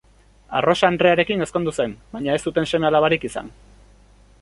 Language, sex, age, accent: Basque, male, 19-29, Erdialdekoa edo Nafarra (Gipuzkoa, Nafarroa)